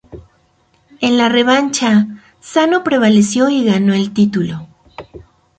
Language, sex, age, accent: Spanish, female, 40-49, México